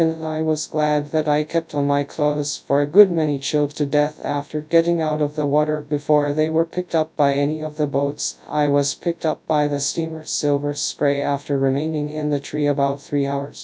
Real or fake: fake